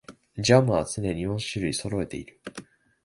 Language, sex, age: Japanese, male, 19-29